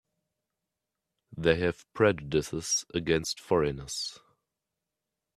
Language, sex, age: English, male, 30-39